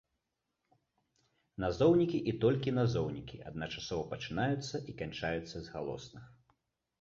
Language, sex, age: Belarusian, male, 30-39